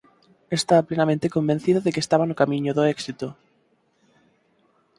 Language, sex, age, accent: Galician, male, 19-29, Normativo (estándar)